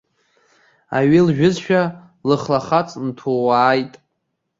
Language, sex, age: Abkhazian, male, under 19